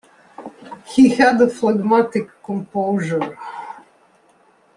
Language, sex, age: English, female, 30-39